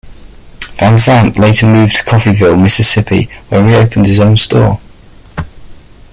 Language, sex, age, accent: English, male, 40-49, England English